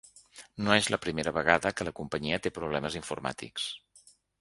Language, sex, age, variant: Catalan, male, 50-59, Central